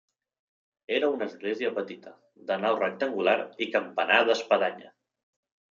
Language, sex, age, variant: Catalan, male, 19-29, Central